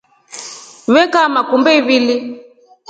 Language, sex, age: Rombo, female, 30-39